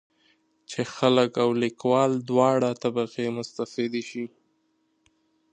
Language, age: Pashto, 19-29